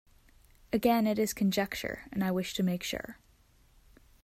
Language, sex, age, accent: English, female, under 19, United States English